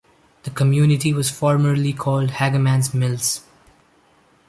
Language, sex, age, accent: English, male, 19-29, India and South Asia (India, Pakistan, Sri Lanka)